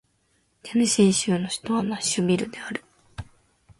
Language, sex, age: Japanese, female, under 19